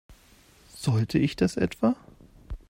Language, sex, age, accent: German, male, 40-49, Deutschland Deutsch